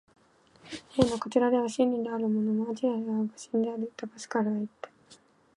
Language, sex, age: Japanese, female, under 19